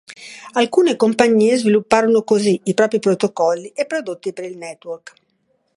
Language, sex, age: Italian, female, 60-69